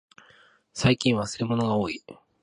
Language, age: Japanese, 30-39